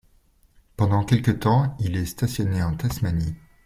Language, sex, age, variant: French, male, 40-49, Français de métropole